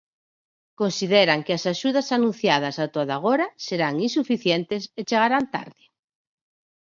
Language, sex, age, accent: Galician, female, 40-49, Normativo (estándar)